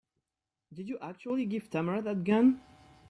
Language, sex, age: English, male, 19-29